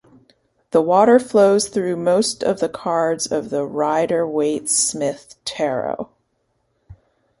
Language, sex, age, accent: English, female, 40-49, Canadian English